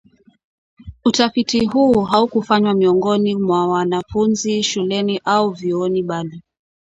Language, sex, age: Swahili, female, 30-39